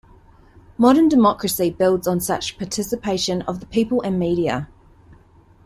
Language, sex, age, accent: English, female, 30-39, New Zealand English